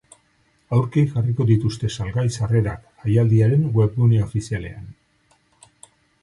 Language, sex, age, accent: Basque, male, 50-59, Mendebalekoa (Araba, Bizkaia, Gipuzkoako mendebaleko herri batzuk)